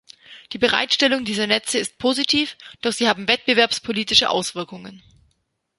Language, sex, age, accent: German, female, 30-39, Deutschland Deutsch